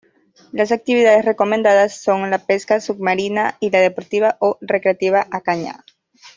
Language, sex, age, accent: Spanish, female, 19-29, Andino-Pacífico: Colombia, Perú, Ecuador, oeste de Bolivia y Venezuela andina